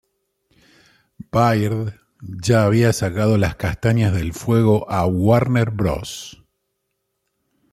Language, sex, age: Spanish, male, 50-59